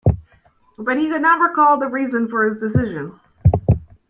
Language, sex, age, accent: English, female, under 19, United States English